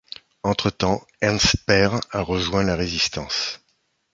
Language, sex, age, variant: French, male, 60-69, Français de métropole